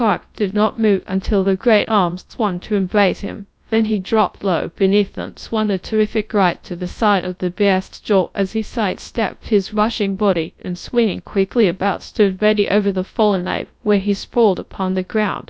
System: TTS, GradTTS